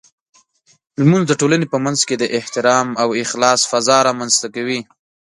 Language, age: Pashto, 19-29